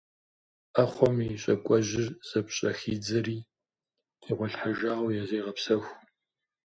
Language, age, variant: Kabardian, 50-59, Адыгэбзэ (Къэбэрдей, Кирил, псоми зэдай)